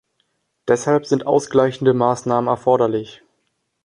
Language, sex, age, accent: German, male, under 19, Deutschland Deutsch